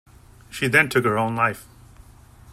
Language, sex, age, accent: English, male, 40-49, United States English